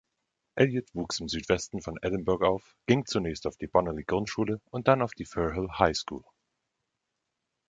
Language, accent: German, Deutschland Deutsch